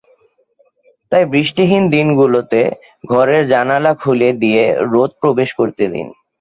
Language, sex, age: Bengali, male, 19-29